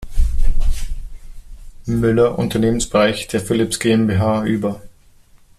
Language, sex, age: German, male, 30-39